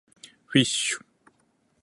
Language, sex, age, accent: Japanese, male, 40-49, 標準語